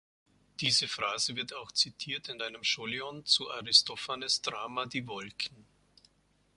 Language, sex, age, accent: German, male, 50-59, Österreichisches Deutsch